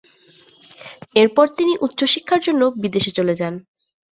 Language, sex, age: Bengali, female, 19-29